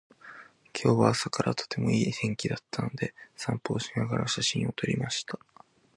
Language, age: Japanese, under 19